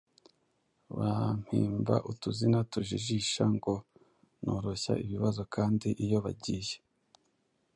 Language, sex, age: Kinyarwanda, male, 19-29